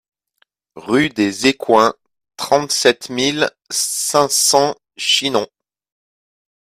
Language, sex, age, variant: French, male, 40-49, Français de métropole